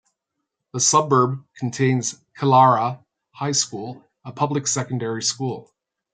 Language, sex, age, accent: English, male, 60-69, Canadian English